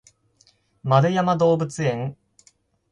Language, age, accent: Japanese, 19-29, 標準語